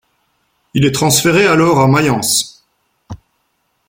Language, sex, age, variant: French, male, 40-49, Français de métropole